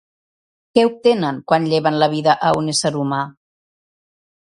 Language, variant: Catalan, Central